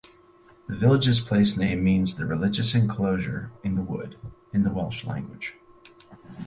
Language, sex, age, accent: English, male, 30-39, United States English